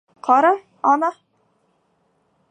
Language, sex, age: Bashkir, female, 19-29